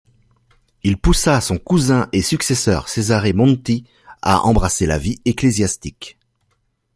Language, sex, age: French, male, 40-49